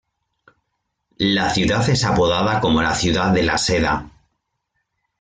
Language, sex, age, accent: Spanish, male, 30-39, España: Norte peninsular (Asturias, Castilla y León, Cantabria, País Vasco, Navarra, Aragón, La Rioja, Guadalajara, Cuenca)